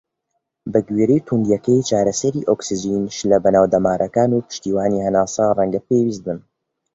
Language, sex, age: Central Kurdish, male, under 19